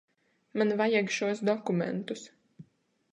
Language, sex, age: Latvian, female, 19-29